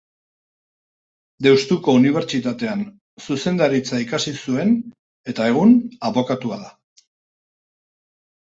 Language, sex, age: Basque, male, 60-69